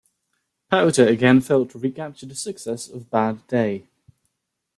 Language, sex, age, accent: English, male, 19-29, England English